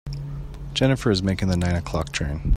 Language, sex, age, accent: English, male, 30-39, United States English